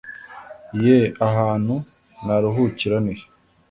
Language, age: Kinyarwanda, 19-29